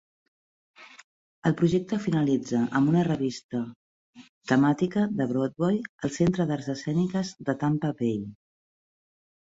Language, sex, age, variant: Catalan, female, 40-49, Central